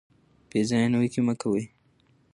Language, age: Pashto, 19-29